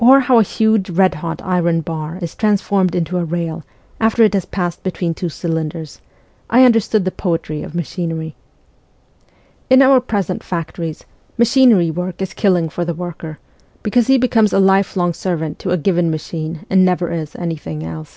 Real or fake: real